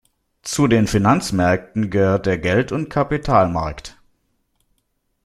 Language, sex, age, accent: German, male, 30-39, Deutschland Deutsch